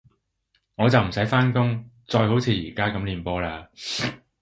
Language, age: Cantonese, 30-39